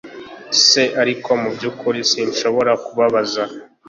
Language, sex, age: Kinyarwanda, male, 19-29